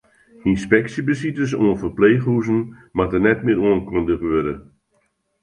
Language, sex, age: Western Frisian, male, 80-89